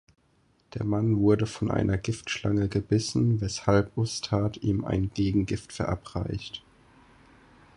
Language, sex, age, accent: German, male, 19-29, Deutschland Deutsch